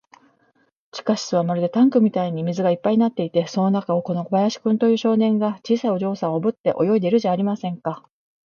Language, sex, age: Japanese, female, 50-59